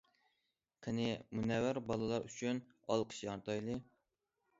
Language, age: Uyghur, 19-29